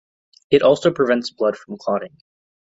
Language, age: English, under 19